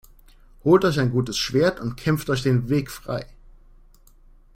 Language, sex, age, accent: German, male, 30-39, Deutschland Deutsch